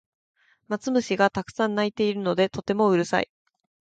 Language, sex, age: Japanese, female, 19-29